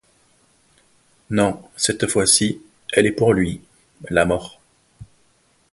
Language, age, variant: French, 50-59, Français de métropole